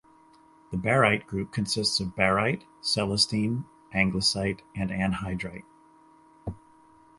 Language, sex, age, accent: English, male, 50-59, United States English